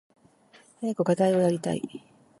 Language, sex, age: Japanese, female, 40-49